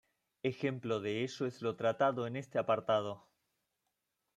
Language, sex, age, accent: Spanish, male, 30-39, Rioplatense: Argentina, Uruguay, este de Bolivia, Paraguay